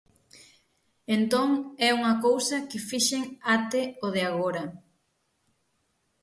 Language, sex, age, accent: Galician, female, 30-39, Atlántico (seseo e gheada); Normativo (estándar)